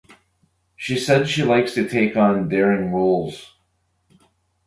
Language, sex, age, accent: English, male, 40-49, Canadian English